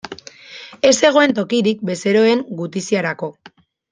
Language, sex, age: Basque, female, 19-29